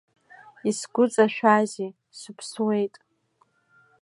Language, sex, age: Abkhazian, female, 19-29